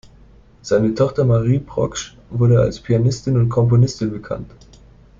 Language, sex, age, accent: German, male, 19-29, Deutschland Deutsch